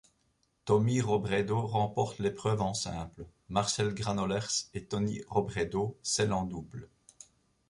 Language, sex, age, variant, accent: French, male, 50-59, Français d'Europe, Français de Belgique